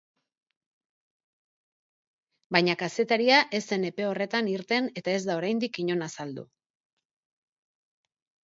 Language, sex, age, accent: Basque, female, 50-59, Erdialdekoa edo Nafarra (Gipuzkoa, Nafarroa)